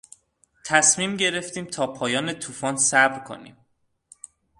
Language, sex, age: Persian, male, 19-29